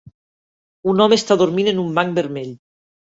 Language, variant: Catalan, Nord-Occidental